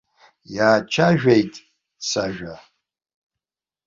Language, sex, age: Abkhazian, male, 60-69